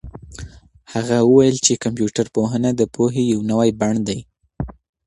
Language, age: Pashto, under 19